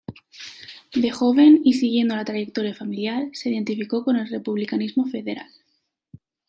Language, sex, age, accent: Spanish, female, 19-29, España: Centro-Sur peninsular (Madrid, Toledo, Castilla-La Mancha)